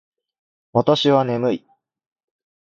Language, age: Japanese, 19-29